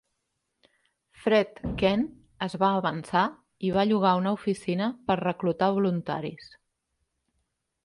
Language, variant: Catalan, Central